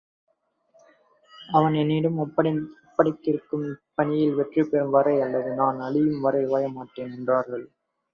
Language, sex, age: Tamil, male, 19-29